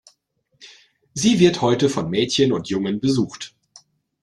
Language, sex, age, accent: German, male, 40-49, Deutschland Deutsch